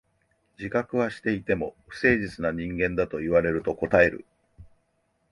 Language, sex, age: Japanese, male, 50-59